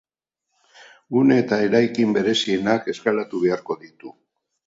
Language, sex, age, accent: Basque, male, 70-79, Mendebalekoa (Araba, Bizkaia, Gipuzkoako mendebaleko herri batzuk)